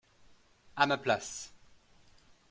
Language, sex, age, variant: French, male, 40-49, Français de métropole